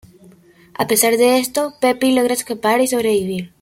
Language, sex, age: Spanish, female, 19-29